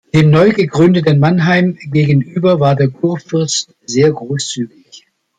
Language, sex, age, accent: German, male, 60-69, Deutschland Deutsch